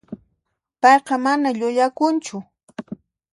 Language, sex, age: Puno Quechua, female, 30-39